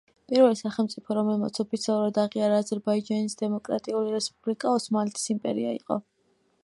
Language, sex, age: Georgian, female, 19-29